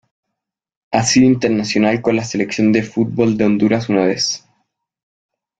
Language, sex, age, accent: Spanish, male, 19-29, Chileno: Chile, Cuyo